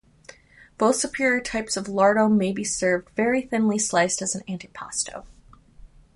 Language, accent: English, United States English